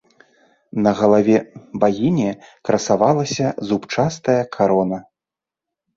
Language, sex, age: Belarusian, male, 40-49